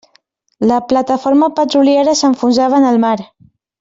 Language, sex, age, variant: Catalan, female, 19-29, Central